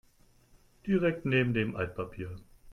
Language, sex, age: German, male, 30-39